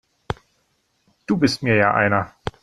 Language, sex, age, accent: German, male, 30-39, Deutschland Deutsch